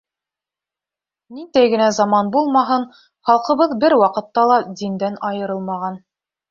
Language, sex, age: Bashkir, female, 19-29